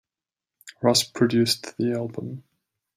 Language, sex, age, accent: English, male, 30-39, Southern African (South Africa, Zimbabwe, Namibia)